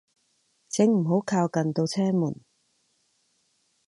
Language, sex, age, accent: Cantonese, female, 30-39, 广州音